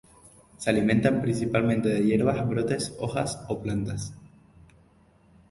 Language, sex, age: Spanish, male, 19-29